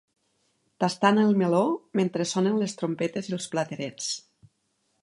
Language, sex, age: Catalan, female, 50-59